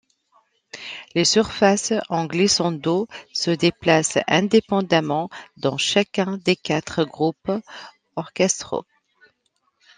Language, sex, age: French, female, 40-49